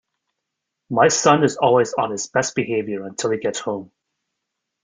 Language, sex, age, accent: English, male, 30-39, Canadian English